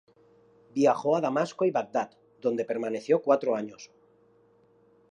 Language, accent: Spanish, España: Centro-Sur peninsular (Madrid, Toledo, Castilla-La Mancha)